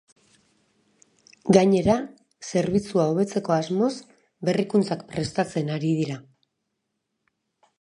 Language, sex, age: Basque, female, 40-49